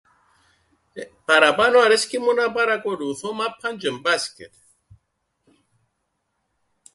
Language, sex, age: Greek, male, 40-49